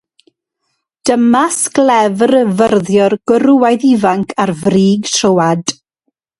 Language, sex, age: Welsh, female, 40-49